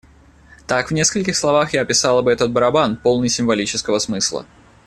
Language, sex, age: Russian, male, 19-29